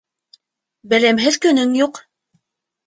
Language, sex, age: Bashkir, female, 19-29